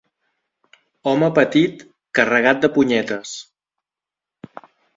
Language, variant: Catalan, Central